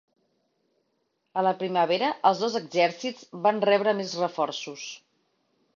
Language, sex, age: Catalan, female, 40-49